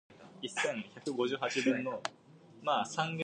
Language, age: English, 19-29